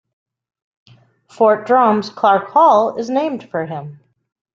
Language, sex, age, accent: English, female, 50-59, United States English